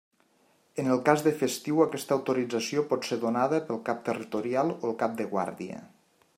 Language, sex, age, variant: Catalan, male, 40-49, Nord-Occidental